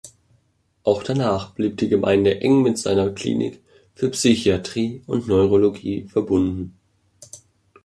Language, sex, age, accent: German, male, under 19, Deutschland Deutsch